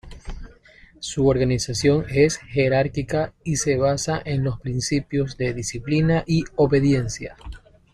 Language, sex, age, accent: Spanish, male, 30-39, Andino-Pacífico: Colombia, Perú, Ecuador, oeste de Bolivia y Venezuela andina